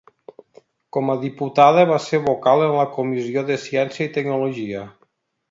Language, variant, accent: Catalan, Nord-Occidental, nord-occidental